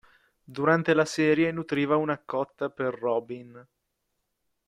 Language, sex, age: Italian, male, under 19